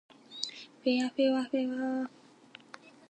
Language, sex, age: Japanese, female, 19-29